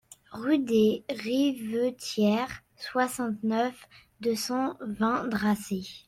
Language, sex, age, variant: French, female, under 19, Français de métropole